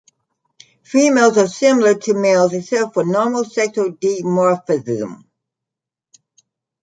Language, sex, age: English, female, 60-69